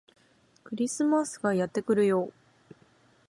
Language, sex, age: Japanese, female, 30-39